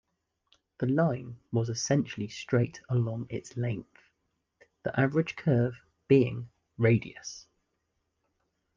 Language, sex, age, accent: English, male, 30-39, England English